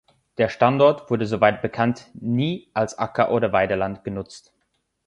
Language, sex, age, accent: German, male, 19-29, Schweizerdeutsch